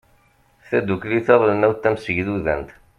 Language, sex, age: Kabyle, male, 40-49